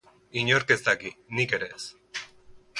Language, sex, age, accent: Basque, male, 40-49, Mendebalekoa (Araba, Bizkaia, Gipuzkoako mendebaleko herri batzuk)